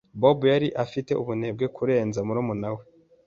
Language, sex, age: Kinyarwanda, male, 19-29